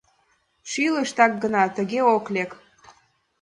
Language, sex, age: Mari, female, 19-29